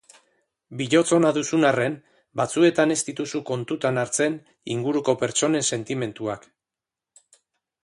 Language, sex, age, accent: Basque, male, 40-49, Erdialdekoa edo Nafarra (Gipuzkoa, Nafarroa)